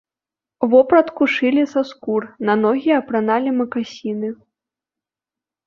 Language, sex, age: Belarusian, female, under 19